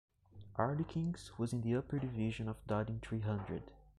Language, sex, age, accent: English, male, 19-29, United States English